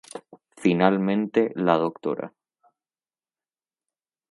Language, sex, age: Spanish, male, 19-29